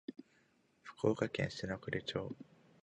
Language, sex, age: Japanese, male, 19-29